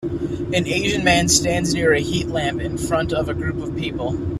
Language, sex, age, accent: English, male, 19-29, United States English